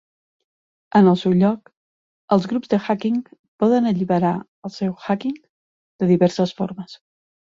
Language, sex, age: Catalan, female, 50-59